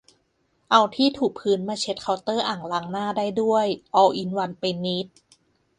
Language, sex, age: Thai, female, 30-39